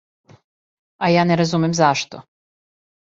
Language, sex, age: Serbian, female, 50-59